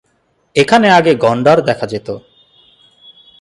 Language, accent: Bengali, Standard Bengali